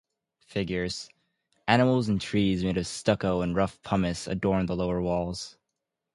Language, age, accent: English, 19-29, United States English